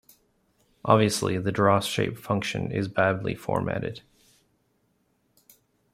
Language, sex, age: English, male, 40-49